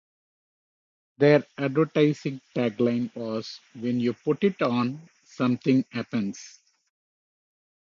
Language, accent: English, India and South Asia (India, Pakistan, Sri Lanka)